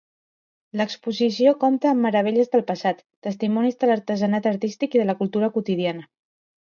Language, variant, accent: Catalan, Central, central